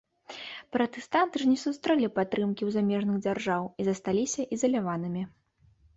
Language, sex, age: Belarusian, female, 19-29